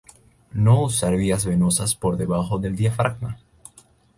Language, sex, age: Spanish, male, 19-29